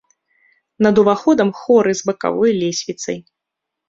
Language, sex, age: Belarusian, female, 30-39